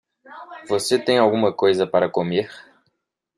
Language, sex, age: Portuguese, male, 19-29